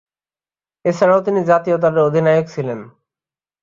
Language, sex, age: Bengali, male, 19-29